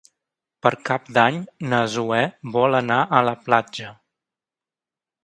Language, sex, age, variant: Catalan, male, 30-39, Central